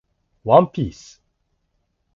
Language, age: Japanese, 19-29